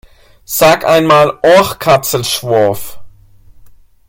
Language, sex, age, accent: German, male, 19-29, Deutschland Deutsch